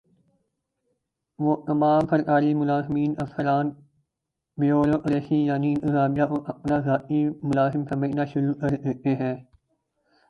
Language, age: Urdu, 19-29